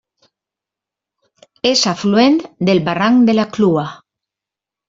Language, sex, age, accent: Catalan, female, 50-59, valencià